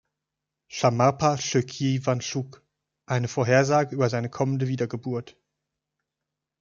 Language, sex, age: German, male, 30-39